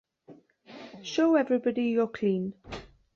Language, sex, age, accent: English, female, 40-49, Welsh English